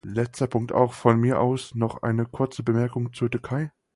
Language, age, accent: German, 19-29, Deutschland Deutsch